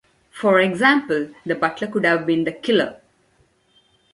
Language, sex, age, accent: English, female, 19-29, India and South Asia (India, Pakistan, Sri Lanka)